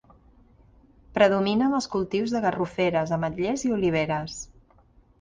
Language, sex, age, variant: Catalan, female, 50-59, Central